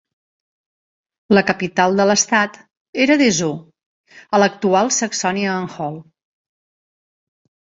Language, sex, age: Catalan, female, 40-49